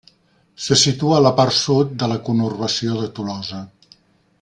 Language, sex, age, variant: Catalan, male, 60-69, Central